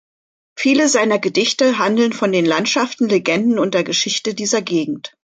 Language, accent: German, Deutschland Deutsch